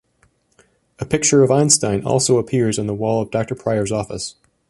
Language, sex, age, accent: English, male, 30-39, United States English